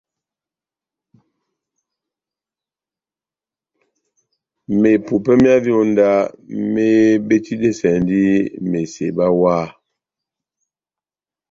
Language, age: Batanga, 60-69